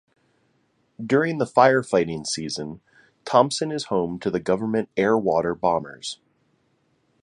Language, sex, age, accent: English, male, 30-39, United States English